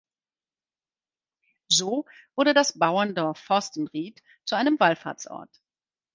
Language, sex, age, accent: German, female, 50-59, Deutschland Deutsch